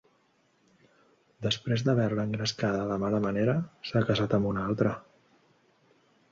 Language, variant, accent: Catalan, Central, central